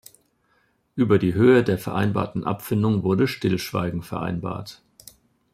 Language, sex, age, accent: German, male, 40-49, Deutschland Deutsch